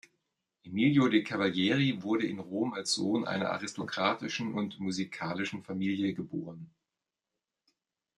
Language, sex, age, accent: German, male, 40-49, Deutschland Deutsch